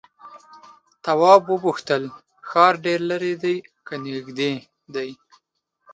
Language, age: Pashto, 19-29